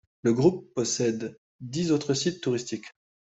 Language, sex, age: French, male, 30-39